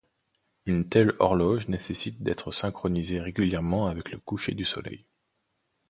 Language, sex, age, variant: French, male, 19-29, Français de métropole